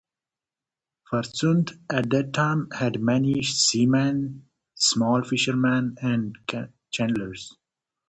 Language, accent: English, India and South Asia (India, Pakistan, Sri Lanka)